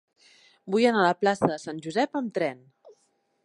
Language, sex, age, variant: Catalan, female, 30-39, Nord-Occidental